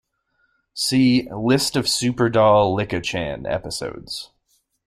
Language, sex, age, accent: English, male, 19-29, United States English